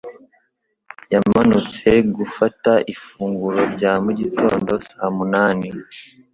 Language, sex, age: Kinyarwanda, male, under 19